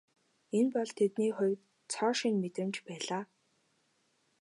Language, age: Mongolian, 19-29